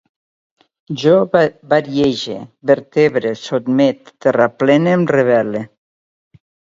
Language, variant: Catalan, Septentrional